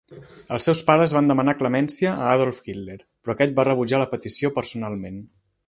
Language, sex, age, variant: Catalan, male, 19-29, Central